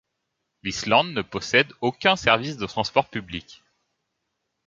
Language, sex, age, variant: French, male, 19-29, Français de métropole